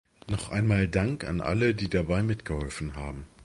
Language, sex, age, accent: German, male, 30-39, Deutschland Deutsch